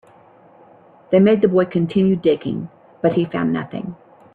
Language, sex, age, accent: English, female, 50-59, United States English